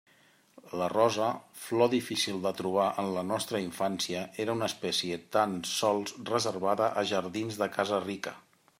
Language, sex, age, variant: Catalan, male, 40-49, Central